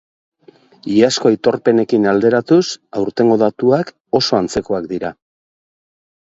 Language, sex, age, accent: Basque, male, 50-59, Mendebalekoa (Araba, Bizkaia, Gipuzkoako mendebaleko herri batzuk)